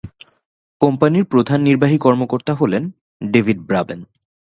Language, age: Bengali, 19-29